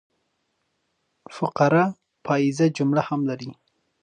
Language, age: Pashto, 19-29